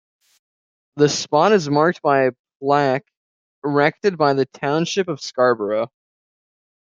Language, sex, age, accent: English, male, under 19, Canadian English